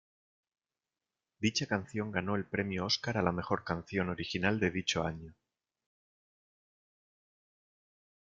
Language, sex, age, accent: Spanish, male, 30-39, España: Norte peninsular (Asturias, Castilla y León, Cantabria, País Vasco, Navarra, Aragón, La Rioja, Guadalajara, Cuenca)